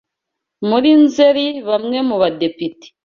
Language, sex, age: Kinyarwanda, female, 19-29